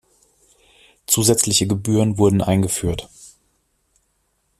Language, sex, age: German, male, 40-49